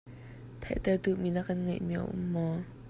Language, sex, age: Hakha Chin, female, under 19